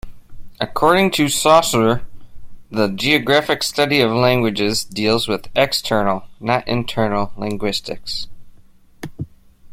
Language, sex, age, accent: English, male, 40-49, United States English